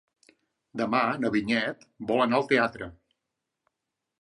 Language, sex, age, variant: Catalan, male, 40-49, Central